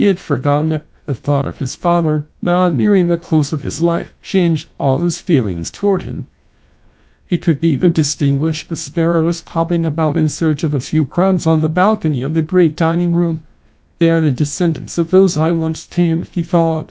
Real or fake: fake